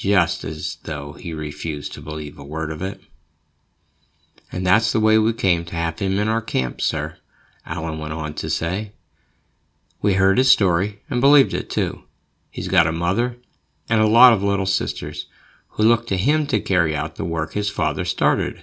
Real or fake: real